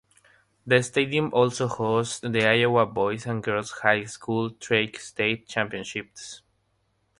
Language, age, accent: English, 19-29, United States English; India and South Asia (India, Pakistan, Sri Lanka)